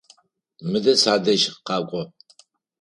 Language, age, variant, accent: Adyghe, 60-69, Адыгабзэ (Кирил, пстэумэ зэдыряе), Кıэмгуй (Çemguy)